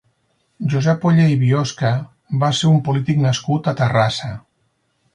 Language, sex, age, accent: Catalan, male, 50-59, Lleidatà